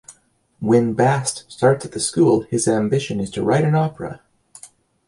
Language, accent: English, Canadian English